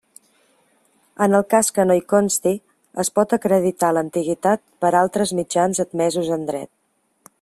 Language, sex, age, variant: Catalan, female, 40-49, Central